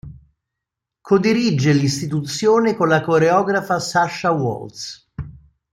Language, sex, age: Italian, male, 60-69